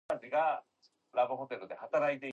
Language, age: English, 19-29